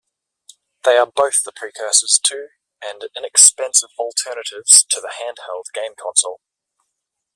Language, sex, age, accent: English, male, 19-29, Australian English